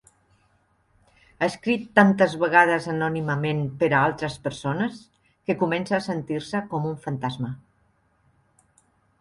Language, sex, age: Catalan, female, 60-69